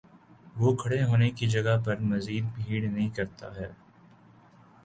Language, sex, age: Urdu, male, 19-29